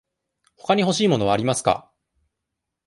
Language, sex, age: Japanese, male, 19-29